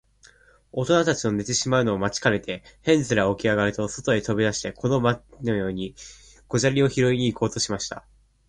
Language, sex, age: Japanese, male, 19-29